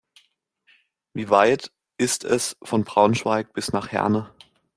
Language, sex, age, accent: German, male, 19-29, Deutschland Deutsch